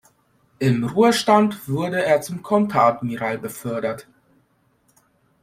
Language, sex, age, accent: German, male, 19-29, Polnisch Deutsch